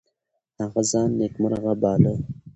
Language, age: Pashto, 19-29